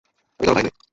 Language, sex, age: Bengali, male, 19-29